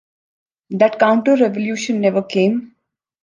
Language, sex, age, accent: English, female, 30-39, India and South Asia (India, Pakistan, Sri Lanka)